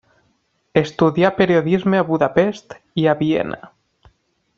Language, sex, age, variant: Catalan, male, 19-29, Nord-Occidental